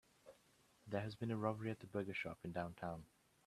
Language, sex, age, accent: English, male, 19-29, England English